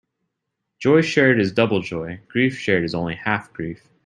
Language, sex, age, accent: English, male, 30-39, United States English